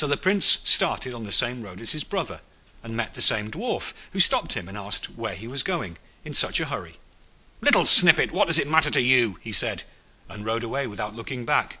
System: none